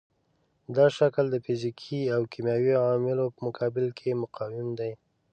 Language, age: Pashto, 30-39